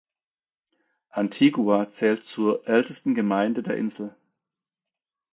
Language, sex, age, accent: German, male, 40-49, Deutschland Deutsch